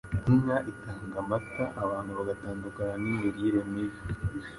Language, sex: Kinyarwanda, male